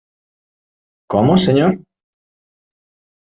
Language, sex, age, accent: Spanish, male, 30-39, España: Norte peninsular (Asturias, Castilla y León, Cantabria, País Vasco, Navarra, Aragón, La Rioja, Guadalajara, Cuenca)